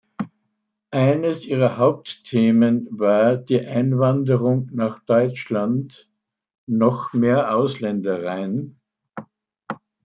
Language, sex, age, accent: German, male, 70-79, Österreichisches Deutsch